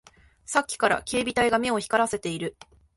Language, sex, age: Japanese, female, 19-29